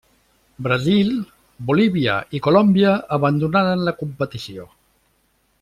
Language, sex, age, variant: Catalan, male, 60-69, Central